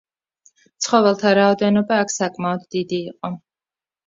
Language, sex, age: Georgian, female, 30-39